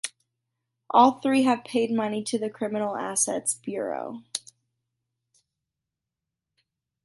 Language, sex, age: English, female, under 19